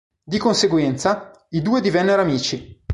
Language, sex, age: Italian, male, 40-49